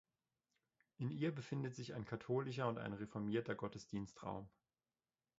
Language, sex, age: German, male, 30-39